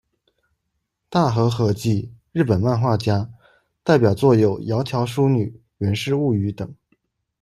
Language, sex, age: Chinese, male, 19-29